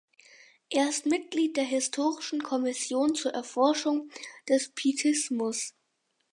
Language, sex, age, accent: German, male, under 19, Deutschland Deutsch